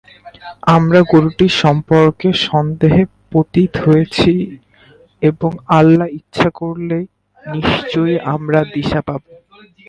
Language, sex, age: Bengali, male, 19-29